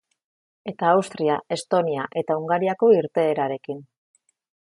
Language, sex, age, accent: Basque, female, 40-49, Mendebalekoa (Araba, Bizkaia, Gipuzkoako mendebaleko herri batzuk)